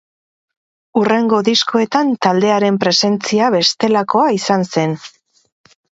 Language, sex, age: Basque, female, 30-39